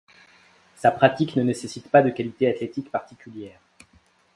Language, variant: French, Français de métropole